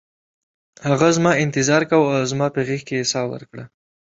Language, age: Pashto, 19-29